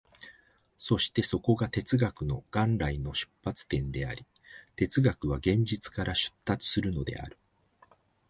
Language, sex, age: Japanese, male, 50-59